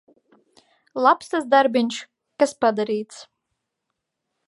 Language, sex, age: Latvian, female, 19-29